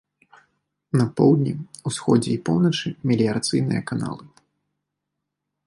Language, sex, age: Belarusian, male, 19-29